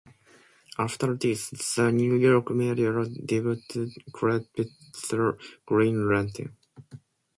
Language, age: English, 19-29